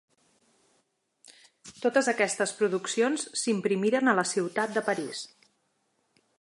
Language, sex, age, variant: Catalan, female, 30-39, Central